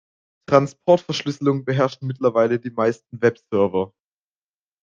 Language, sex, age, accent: German, male, under 19, Deutschland Deutsch